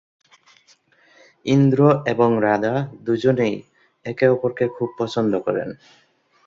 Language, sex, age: Bengali, male, 19-29